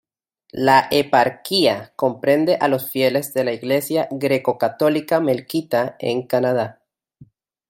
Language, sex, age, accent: Spanish, male, 19-29, Caribe: Cuba, Venezuela, Puerto Rico, República Dominicana, Panamá, Colombia caribeña, México caribeño, Costa del golfo de México